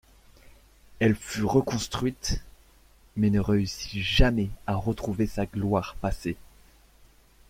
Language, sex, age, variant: French, male, 19-29, Français de métropole